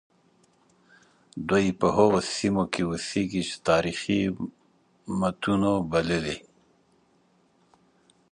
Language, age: Pashto, 50-59